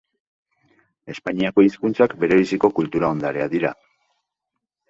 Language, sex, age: Basque, male, 40-49